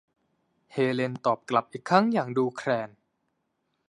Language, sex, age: Thai, male, 19-29